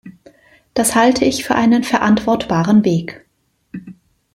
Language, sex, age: German, female, 40-49